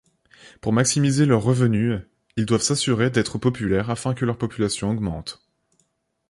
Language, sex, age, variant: French, male, under 19, Français de métropole